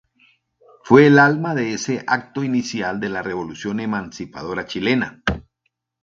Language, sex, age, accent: Spanish, male, 60-69, Andino-Pacífico: Colombia, Perú, Ecuador, oeste de Bolivia y Venezuela andina